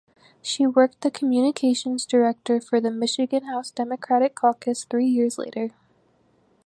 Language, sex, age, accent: English, female, 19-29, United States English